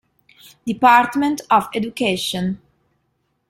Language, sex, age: Italian, female, 30-39